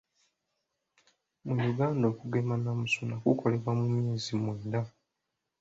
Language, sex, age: Ganda, male, 19-29